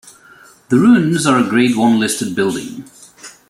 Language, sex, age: English, male, 40-49